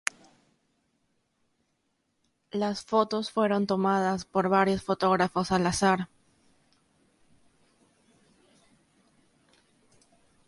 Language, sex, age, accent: Spanish, female, 19-29, Andino-Pacífico: Colombia, Perú, Ecuador, oeste de Bolivia y Venezuela andina